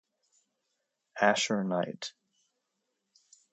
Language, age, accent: English, 19-29, United States English